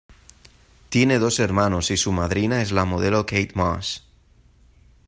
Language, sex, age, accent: Spanish, male, 19-29, España: Centro-Sur peninsular (Madrid, Toledo, Castilla-La Mancha)